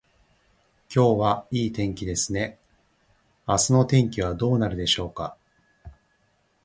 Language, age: Japanese, 40-49